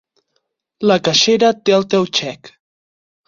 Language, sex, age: Catalan, male, 19-29